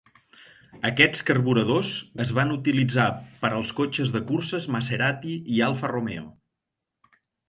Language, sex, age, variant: Catalan, male, 50-59, Central